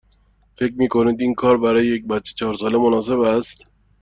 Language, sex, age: Persian, male, 19-29